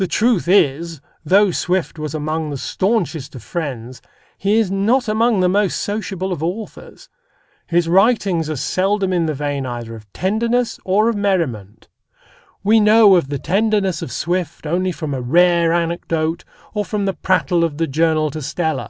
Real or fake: real